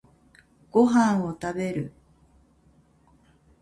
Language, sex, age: Japanese, female, 50-59